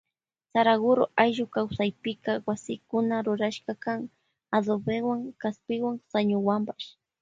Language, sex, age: Loja Highland Quichua, female, 19-29